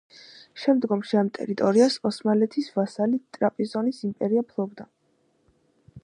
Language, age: Georgian, under 19